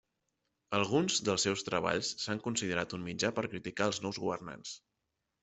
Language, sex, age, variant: Catalan, male, 30-39, Central